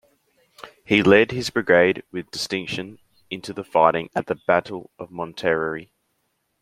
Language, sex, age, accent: English, male, under 19, Australian English